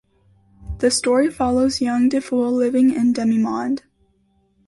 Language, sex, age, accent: English, female, under 19, United States English